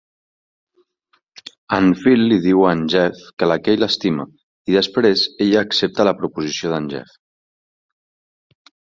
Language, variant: Catalan, Central